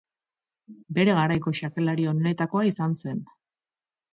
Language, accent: Basque, Erdialdekoa edo Nafarra (Gipuzkoa, Nafarroa)